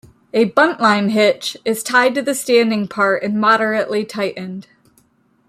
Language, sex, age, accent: English, female, 30-39, United States English